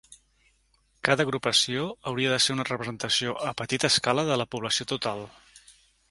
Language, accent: Catalan, central; septentrional